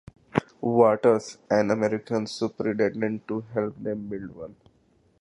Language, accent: English, India and South Asia (India, Pakistan, Sri Lanka)